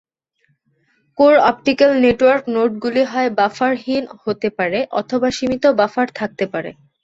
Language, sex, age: Bengali, female, 19-29